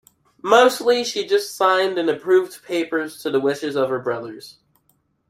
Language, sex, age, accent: English, male, under 19, United States English